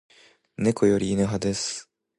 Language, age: Japanese, 19-29